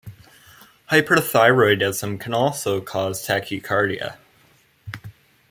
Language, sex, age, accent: English, male, under 19, United States English